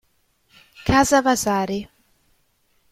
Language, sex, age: Italian, female, 19-29